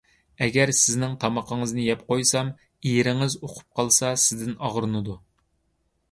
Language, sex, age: Uyghur, male, 30-39